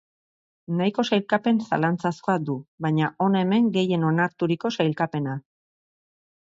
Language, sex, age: Basque, female, 40-49